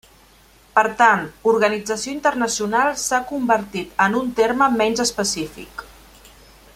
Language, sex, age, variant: Catalan, female, 40-49, Central